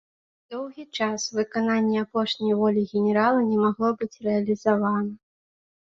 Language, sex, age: Belarusian, female, 19-29